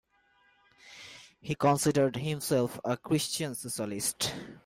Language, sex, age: English, male, 19-29